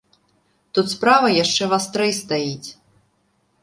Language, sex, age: Belarusian, female, 19-29